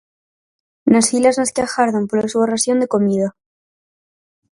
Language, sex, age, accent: Galician, female, under 19, Atlántico (seseo e gheada)